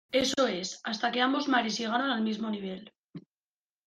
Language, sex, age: Spanish, female, 19-29